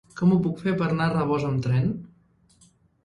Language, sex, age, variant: Catalan, female, 30-39, Central